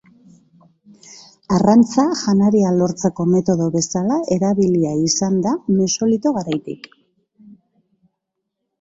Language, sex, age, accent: Basque, female, 50-59, Mendebalekoa (Araba, Bizkaia, Gipuzkoako mendebaleko herri batzuk)